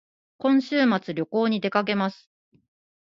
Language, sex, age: Japanese, female, 40-49